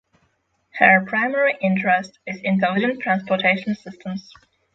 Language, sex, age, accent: English, female, 19-29, Slavic; polish